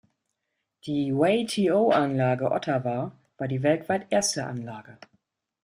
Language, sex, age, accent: German, female, 40-49, Deutschland Deutsch